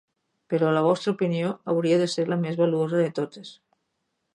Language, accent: Catalan, valencià